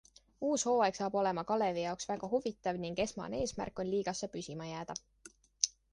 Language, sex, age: Estonian, female, 19-29